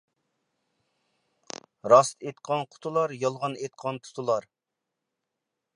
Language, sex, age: Uyghur, male, 40-49